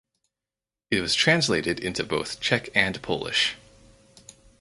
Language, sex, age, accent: English, male, 19-29, United States English